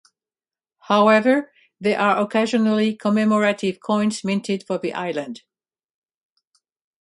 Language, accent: English, United States English